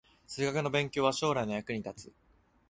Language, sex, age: Japanese, male, 19-29